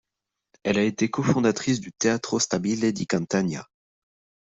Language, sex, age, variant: French, male, under 19, Français de métropole